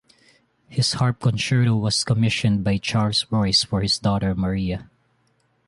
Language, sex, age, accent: English, male, 19-29, Filipino